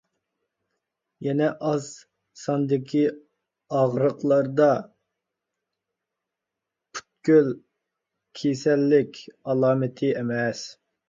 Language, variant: Uyghur, ئۇيغۇر تىلى